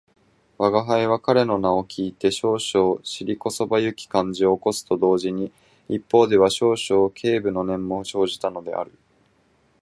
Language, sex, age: Japanese, male, 19-29